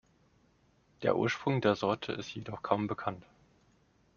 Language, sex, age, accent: German, male, 19-29, Deutschland Deutsch